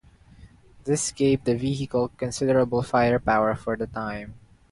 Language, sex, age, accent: English, male, 19-29, Filipino